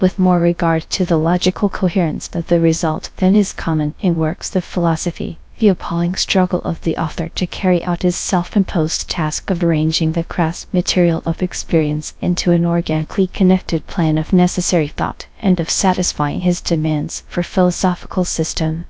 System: TTS, GradTTS